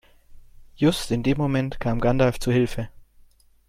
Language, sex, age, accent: German, male, 30-39, Deutschland Deutsch